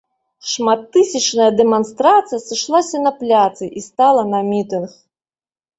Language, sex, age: Belarusian, female, 30-39